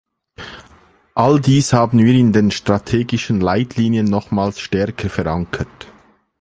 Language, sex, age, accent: German, male, 40-49, Schweizerdeutsch